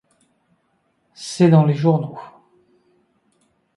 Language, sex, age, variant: French, male, 19-29, Français de métropole